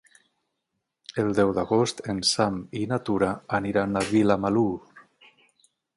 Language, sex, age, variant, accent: Catalan, male, 40-49, Tortosí, nord-occidental